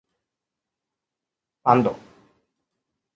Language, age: Japanese, 19-29